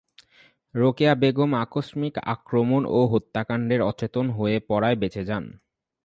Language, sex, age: Bengali, male, 19-29